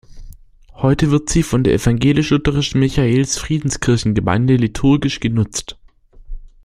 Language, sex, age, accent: German, male, under 19, Deutschland Deutsch